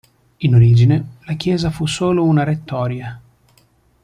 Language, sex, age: Italian, male, 30-39